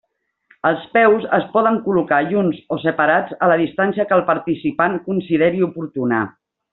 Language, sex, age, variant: Catalan, female, 50-59, Central